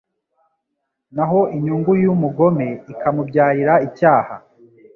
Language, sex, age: Kinyarwanda, male, 30-39